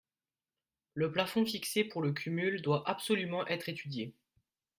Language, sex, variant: French, male, Français de métropole